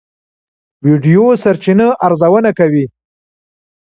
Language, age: Pashto, 40-49